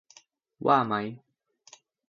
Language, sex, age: Thai, male, 19-29